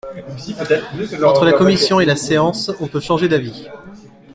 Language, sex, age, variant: French, male, 19-29, Français de métropole